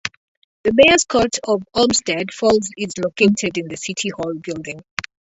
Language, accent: English, England English